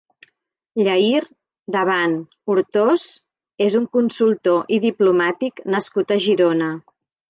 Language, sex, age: Catalan, female, 50-59